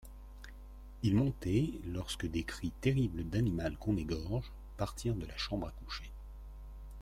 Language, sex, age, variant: French, male, 40-49, Français de métropole